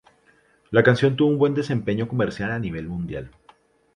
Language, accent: Spanish, Andino-Pacífico: Colombia, Perú, Ecuador, oeste de Bolivia y Venezuela andina